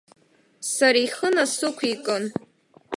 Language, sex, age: Abkhazian, female, under 19